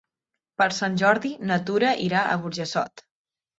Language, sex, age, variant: Catalan, female, 19-29, Central